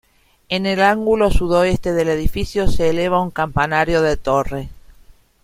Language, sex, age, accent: Spanish, female, 50-59, Rioplatense: Argentina, Uruguay, este de Bolivia, Paraguay